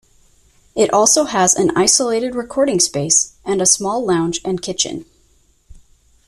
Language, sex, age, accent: English, female, 19-29, United States English